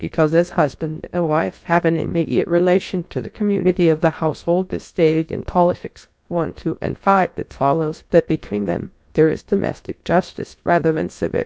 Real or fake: fake